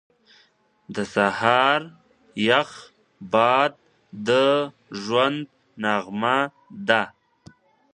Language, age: Pashto, 19-29